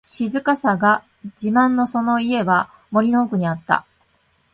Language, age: Japanese, 50-59